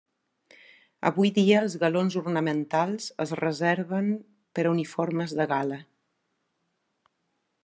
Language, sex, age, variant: Catalan, female, 40-49, Central